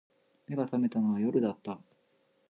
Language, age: Japanese, 40-49